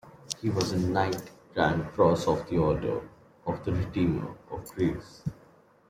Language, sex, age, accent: English, male, 19-29, India and South Asia (India, Pakistan, Sri Lanka)